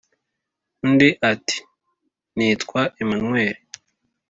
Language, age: Kinyarwanda, 19-29